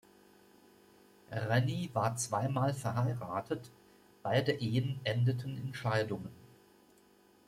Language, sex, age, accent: German, male, 50-59, Deutschland Deutsch